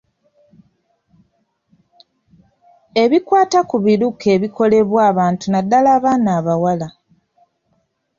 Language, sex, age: Ganda, female, 30-39